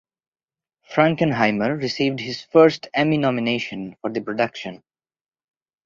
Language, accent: English, India and South Asia (India, Pakistan, Sri Lanka)